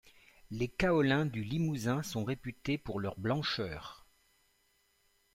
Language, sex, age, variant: French, male, 50-59, Français de métropole